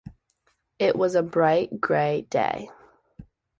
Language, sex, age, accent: English, female, 19-29, United States English